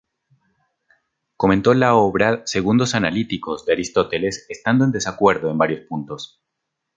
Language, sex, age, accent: Spanish, male, 30-39, Andino-Pacífico: Colombia, Perú, Ecuador, oeste de Bolivia y Venezuela andina